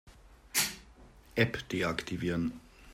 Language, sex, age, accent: German, male, 50-59, Österreichisches Deutsch